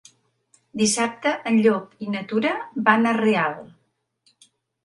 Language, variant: Catalan, Central